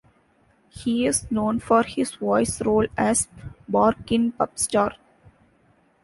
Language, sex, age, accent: English, female, 19-29, India and South Asia (India, Pakistan, Sri Lanka)